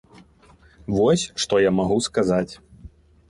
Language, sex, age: Belarusian, male, 19-29